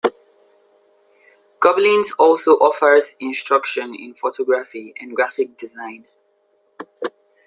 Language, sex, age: English, male, 19-29